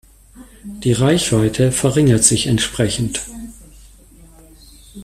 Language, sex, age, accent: German, male, 60-69, Deutschland Deutsch